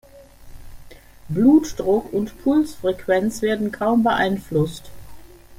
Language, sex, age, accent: German, female, 70-79, Deutschland Deutsch